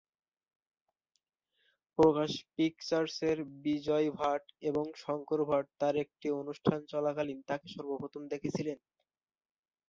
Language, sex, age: Bengali, male, under 19